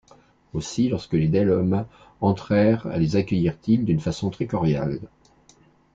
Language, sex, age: French, male, 60-69